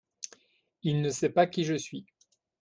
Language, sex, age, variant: French, male, 40-49, Français de métropole